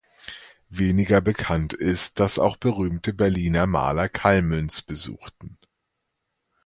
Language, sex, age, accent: German, male, 30-39, Deutschland Deutsch